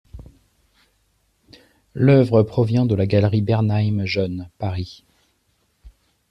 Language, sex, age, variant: French, male, 40-49, Français de métropole